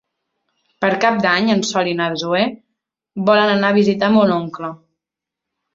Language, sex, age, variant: Catalan, female, 19-29, Central